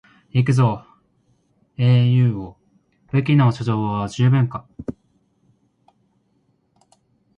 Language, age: Japanese, 19-29